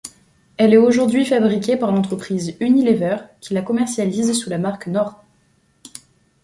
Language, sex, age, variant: French, female, 19-29, Français de métropole